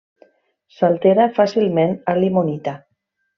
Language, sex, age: Catalan, female, 50-59